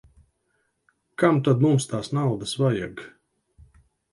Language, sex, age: Latvian, male, 50-59